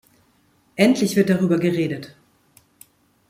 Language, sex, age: German, female, 40-49